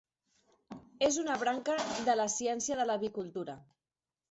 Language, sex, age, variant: Catalan, female, 30-39, Central